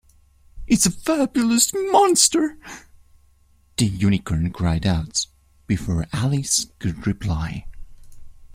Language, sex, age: English, male, 19-29